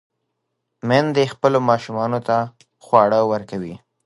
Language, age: Pashto, 30-39